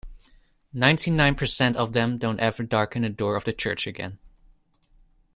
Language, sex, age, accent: English, male, 19-29, United States English